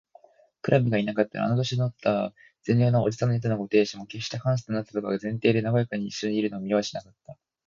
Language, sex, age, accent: Japanese, male, 19-29, 標準語; 東京